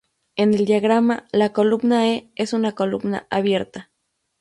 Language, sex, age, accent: Spanish, female, 30-39, México